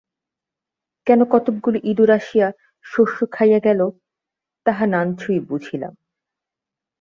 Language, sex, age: Bengali, female, 19-29